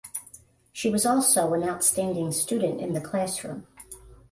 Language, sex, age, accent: English, female, 50-59, United States English